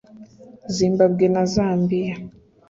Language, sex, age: Kinyarwanda, female, 19-29